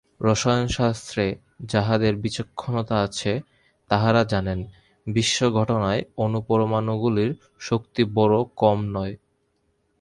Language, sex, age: Bengali, male, 19-29